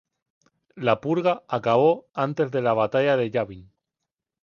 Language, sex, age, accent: Spanish, male, 19-29, España: Islas Canarias